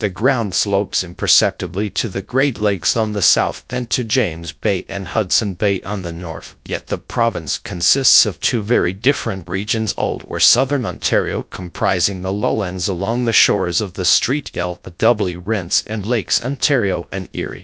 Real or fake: fake